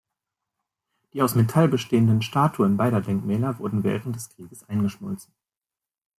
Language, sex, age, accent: German, male, 19-29, Deutschland Deutsch